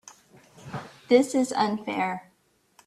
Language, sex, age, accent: English, female, 40-49, United States English